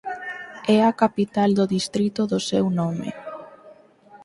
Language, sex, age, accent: Galician, female, under 19, Normativo (estándar)